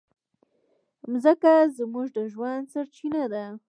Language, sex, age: Pashto, female, 19-29